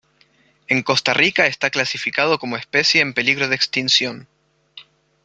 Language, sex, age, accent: Spanish, male, 19-29, Rioplatense: Argentina, Uruguay, este de Bolivia, Paraguay